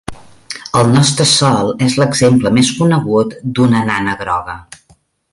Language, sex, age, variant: Catalan, female, 40-49, Balear